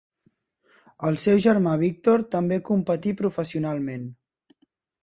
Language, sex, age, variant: Catalan, male, under 19, Central